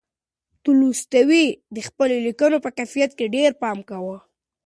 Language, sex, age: Pashto, male, 19-29